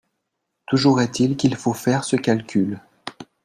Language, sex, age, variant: French, male, 40-49, Français de métropole